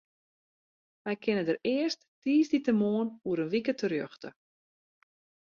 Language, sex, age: Western Frisian, female, 40-49